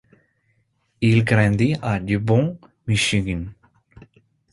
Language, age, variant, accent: French, 19-29, Français d'Amérique du Nord, Français des États-Unis